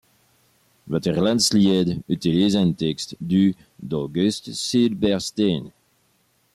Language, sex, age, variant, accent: French, male, 40-49, Français d'Amérique du Nord, Français du Canada